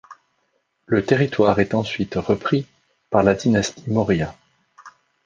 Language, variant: French, Français de métropole